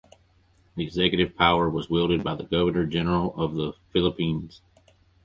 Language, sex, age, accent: English, male, 40-49, United States English